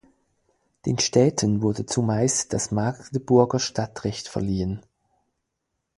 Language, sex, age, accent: German, male, 40-49, Schweizerdeutsch